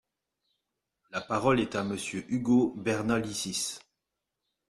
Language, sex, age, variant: French, male, 40-49, Français de métropole